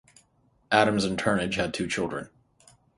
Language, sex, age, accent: English, male, 30-39, United States English; Canadian English